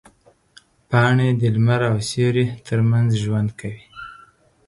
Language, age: Pashto, 30-39